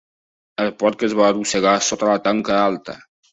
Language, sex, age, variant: Catalan, male, 19-29, Septentrional